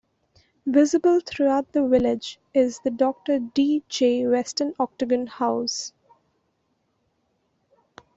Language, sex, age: English, female, 19-29